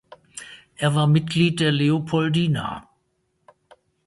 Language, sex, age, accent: German, male, 60-69, Deutschland Deutsch